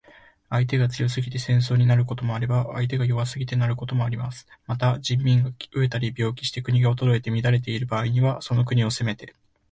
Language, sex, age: Japanese, male, 19-29